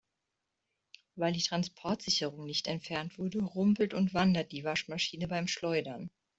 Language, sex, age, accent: German, female, 30-39, Deutschland Deutsch